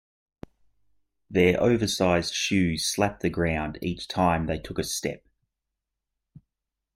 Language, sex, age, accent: English, male, 30-39, Australian English